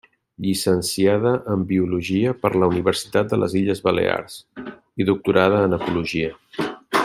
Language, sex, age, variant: Catalan, male, 40-49, Central